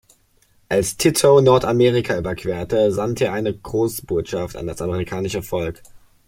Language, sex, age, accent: German, male, under 19, Deutschland Deutsch